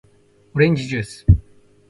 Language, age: Japanese, 19-29